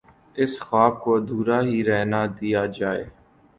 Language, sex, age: Urdu, male, 19-29